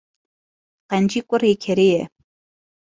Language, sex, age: Kurdish, female, 30-39